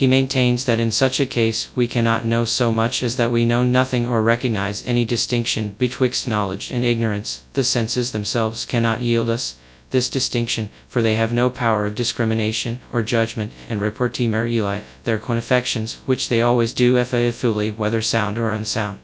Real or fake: fake